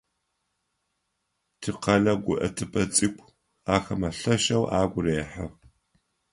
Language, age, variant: Adyghe, 60-69, Адыгабзэ (Кирил, пстэумэ зэдыряе)